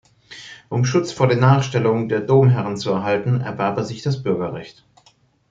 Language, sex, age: German, male, 30-39